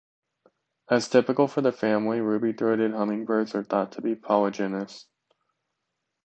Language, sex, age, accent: English, male, under 19, United States English